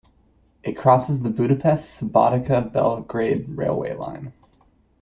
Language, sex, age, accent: English, male, 30-39, United States English